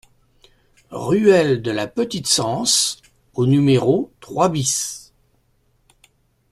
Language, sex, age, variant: French, male, 60-69, Français de métropole